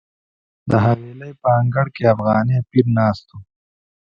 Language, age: Pashto, 19-29